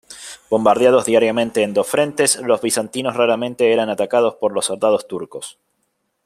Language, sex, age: Spanish, male, 40-49